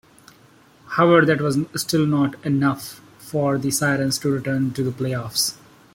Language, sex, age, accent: English, male, 30-39, India and South Asia (India, Pakistan, Sri Lanka)